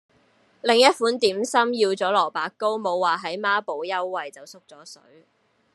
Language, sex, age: Cantonese, female, 19-29